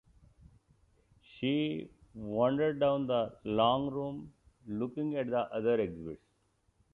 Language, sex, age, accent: English, male, 50-59, India and South Asia (India, Pakistan, Sri Lanka)